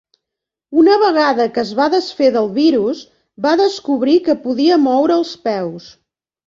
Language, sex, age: Catalan, female, 50-59